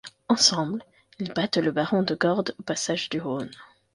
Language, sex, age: French, female, 30-39